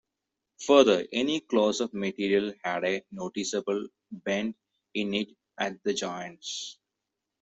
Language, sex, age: English, male, 30-39